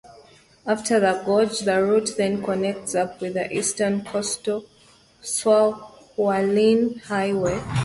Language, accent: English, United States English